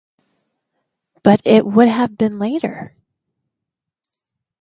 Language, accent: English, United States English